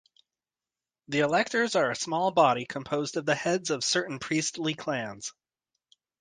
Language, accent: English, United States English